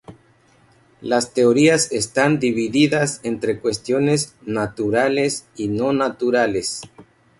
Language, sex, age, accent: Spanish, male, 30-39, México